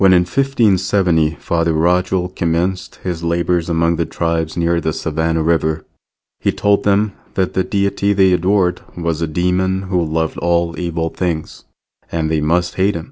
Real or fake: real